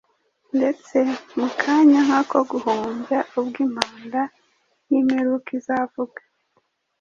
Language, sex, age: Kinyarwanda, female, 30-39